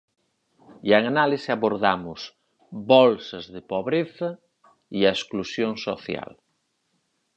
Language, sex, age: Galician, male, 40-49